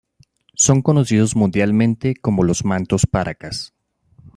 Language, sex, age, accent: Spanish, male, 30-39, Andino-Pacífico: Colombia, Perú, Ecuador, oeste de Bolivia y Venezuela andina